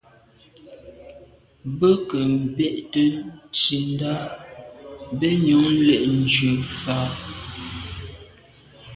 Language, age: Medumba, 30-39